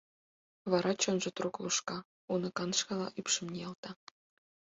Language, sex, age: Mari, female, 19-29